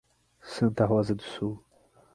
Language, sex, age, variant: Portuguese, male, 30-39, Portuguese (Brasil)